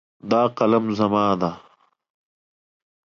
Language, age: Pashto, 19-29